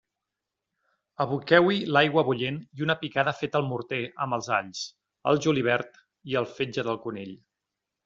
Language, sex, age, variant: Catalan, male, 40-49, Central